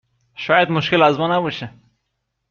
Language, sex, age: Persian, male, 19-29